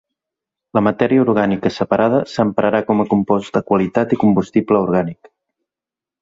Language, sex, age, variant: Catalan, male, 19-29, Central